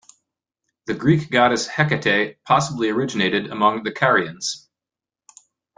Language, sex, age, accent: English, male, 30-39, United States English